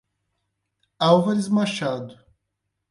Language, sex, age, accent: Portuguese, male, 19-29, Paulista